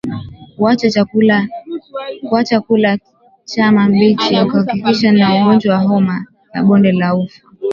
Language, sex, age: Swahili, female, 19-29